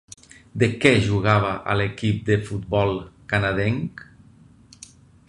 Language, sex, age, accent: Catalan, male, 40-49, valencià